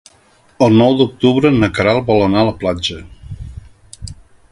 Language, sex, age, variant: Catalan, male, 50-59, Central